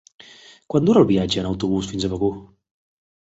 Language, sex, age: Catalan, male, 30-39